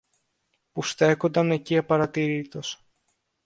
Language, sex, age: Greek, male, under 19